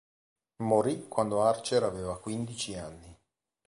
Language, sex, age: Italian, male, 40-49